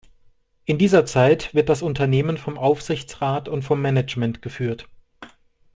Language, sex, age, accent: German, male, 30-39, Deutschland Deutsch